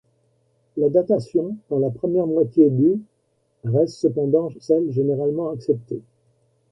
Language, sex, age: French, male, 70-79